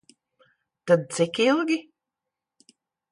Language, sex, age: Latvian, female, 60-69